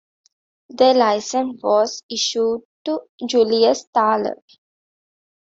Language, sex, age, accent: English, female, 19-29, India and South Asia (India, Pakistan, Sri Lanka)